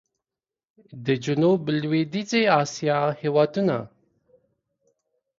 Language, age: Pashto, 30-39